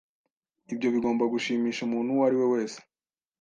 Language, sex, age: Kinyarwanda, male, 19-29